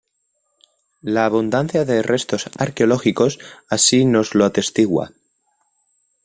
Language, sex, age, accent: Spanish, male, under 19, España: Norte peninsular (Asturias, Castilla y León, Cantabria, País Vasco, Navarra, Aragón, La Rioja, Guadalajara, Cuenca)